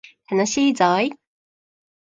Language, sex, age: Japanese, female, 19-29